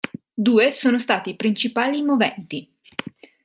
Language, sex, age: Italian, female, 30-39